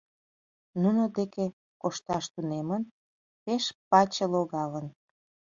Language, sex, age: Mari, female, 30-39